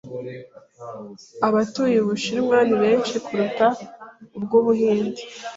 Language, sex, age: Kinyarwanda, female, 19-29